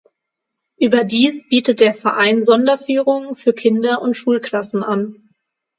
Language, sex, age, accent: German, female, 19-29, Deutschland Deutsch; Hochdeutsch